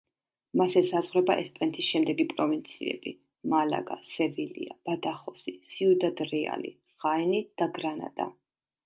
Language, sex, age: Georgian, female, 30-39